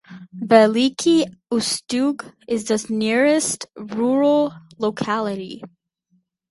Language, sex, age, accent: English, female, under 19, United States English